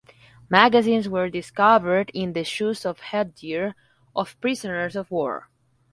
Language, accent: English, United States English